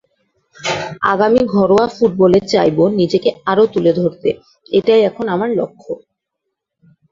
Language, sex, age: Bengali, female, 19-29